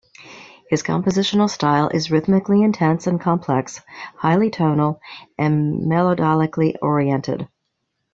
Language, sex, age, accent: English, female, 50-59, United States English